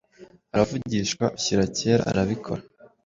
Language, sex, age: Kinyarwanda, male, 19-29